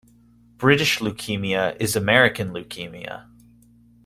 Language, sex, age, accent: English, male, 19-29, United States English